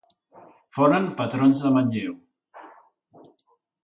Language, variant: Catalan, Central